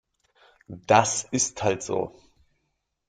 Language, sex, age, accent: German, male, 19-29, Deutschland Deutsch